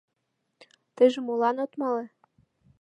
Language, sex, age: Mari, female, under 19